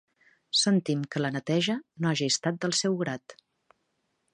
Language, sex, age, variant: Catalan, female, 40-49, Central